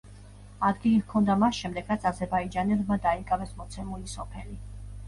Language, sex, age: Georgian, female, 40-49